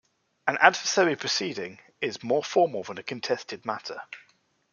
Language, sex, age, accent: English, male, 19-29, England English